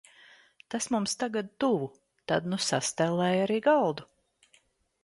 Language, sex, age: Latvian, female, 40-49